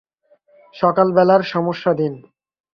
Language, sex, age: Bengali, male, 30-39